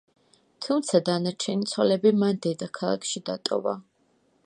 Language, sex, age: Georgian, female, 19-29